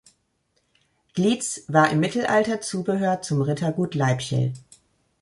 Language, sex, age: German, female, 40-49